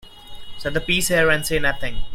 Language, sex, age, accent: English, male, 19-29, India and South Asia (India, Pakistan, Sri Lanka)